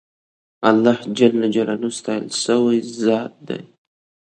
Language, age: Pashto, 19-29